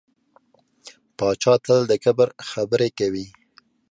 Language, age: Pashto, 19-29